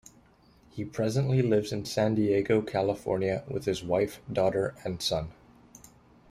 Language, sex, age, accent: English, male, 19-29, Canadian English